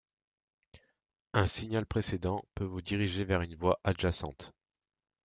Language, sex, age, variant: French, male, 19-29, Français de métropole